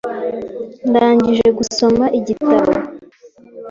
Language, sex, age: Kinyarwanda, female, 19-29